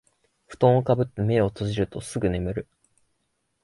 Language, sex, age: Japanese, male, 19-29